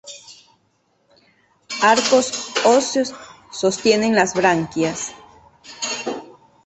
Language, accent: Spanish, Andino-Pacífico: Colombia, Perú, Ecuador, oeste de Bolivia y Venezuela andina